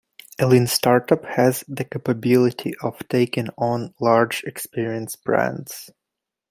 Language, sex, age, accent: English, male, under 19, Canadian English